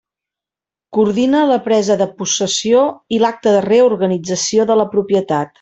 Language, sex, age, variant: Catalan, female, 50-59, Central